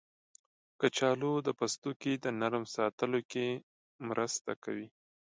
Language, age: Pashto, 19-29